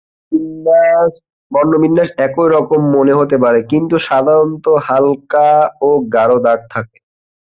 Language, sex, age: Bengali, male, 19-29